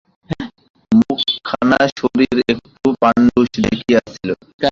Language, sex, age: Bengali, male, 19-29